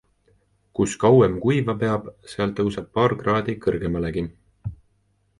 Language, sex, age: Estonian, male, 19-29